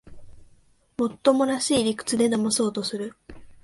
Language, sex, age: Japanese, female, 19-29